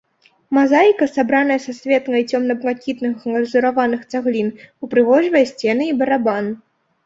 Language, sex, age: Belarusian, female, under 19